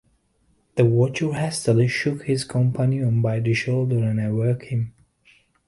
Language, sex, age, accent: English, male, 30-39, England English